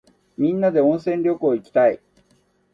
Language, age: Japanese, 60-69